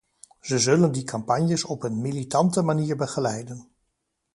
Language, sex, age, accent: Dutch, male, 50-59, Nederlands Nederlands